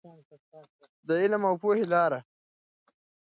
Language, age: Pashto, 19-29